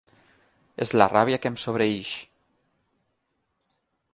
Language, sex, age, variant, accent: Catalan, male, 40-49, Valencià meridional, central; valencià